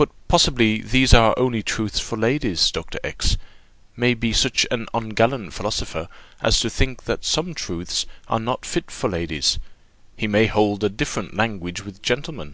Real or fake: real